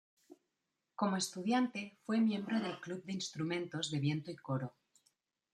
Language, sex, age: Spanish, female, 40-49